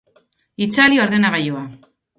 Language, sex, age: Basque, female, 40-49